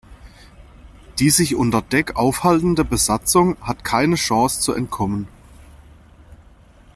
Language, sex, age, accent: German, male, 30-39, Deutschland Deutsch